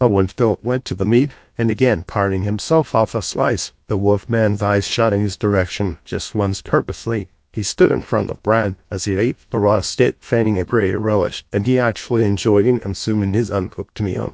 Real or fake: fake